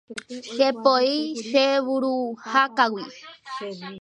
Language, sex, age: Guarani, female, 19-29